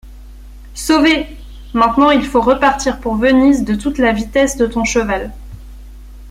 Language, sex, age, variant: French, female, 30-39, Français de métropole